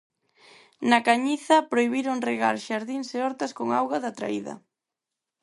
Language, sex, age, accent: Galician, female, under 19, Neofalante